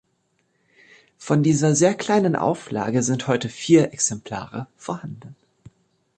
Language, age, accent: German, 30-39, Deutschland Deutsch